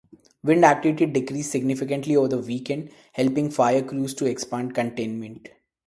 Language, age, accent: English, 19-29, India and South Asia (India, Pakistan, Sri Lanka)